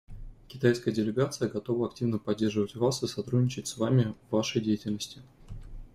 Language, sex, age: Russian, male, 30-39